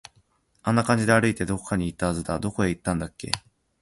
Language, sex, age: Japanese, male, 19-29